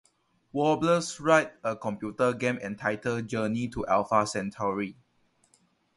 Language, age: English, 19-29